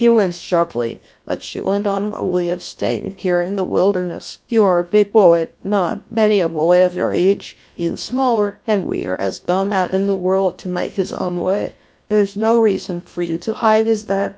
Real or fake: fake